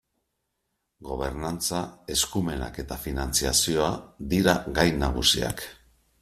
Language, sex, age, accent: Basque, male, 50-59, Mendebalekoa (Araba, Bizkaia, Gipuzkoako mendebaleko herri batzuk)